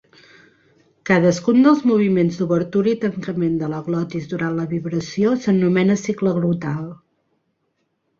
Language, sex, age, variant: Catalan, female, 30-39, Central